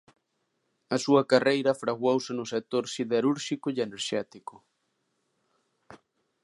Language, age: Galician, 40-49